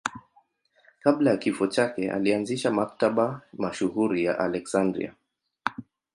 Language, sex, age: Swahili, male, 30-39